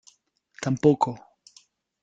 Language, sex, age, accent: Spanish, male, 50-59, Rioplatense: Argentina, Uruguay, este de Bolivia, Paraguay